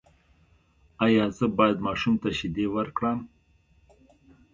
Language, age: Pashto, 60-69